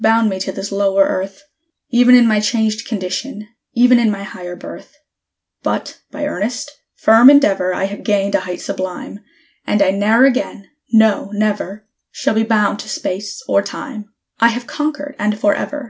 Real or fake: real